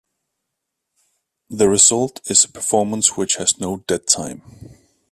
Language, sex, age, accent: English, male, 30-39, United States English